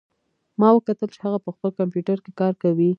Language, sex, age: Pashto, female, 19-29